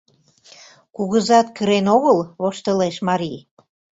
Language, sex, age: Mari, female, 70-79